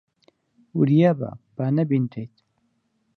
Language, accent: Central Kurdish, سۆرانی